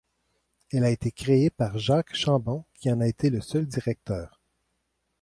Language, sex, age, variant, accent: French, male, 40-49, Français d'Amérique du Nord, Français du Canada